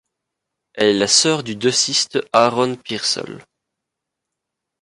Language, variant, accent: French, Français d'Europe, Français de Belgique